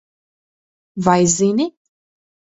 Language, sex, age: Latvian, female, 30-39